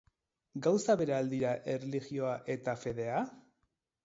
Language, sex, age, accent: Basque, male, 40-49, Erdialdekoa edo Nafarra (Gipuzkoa, Nafarroa)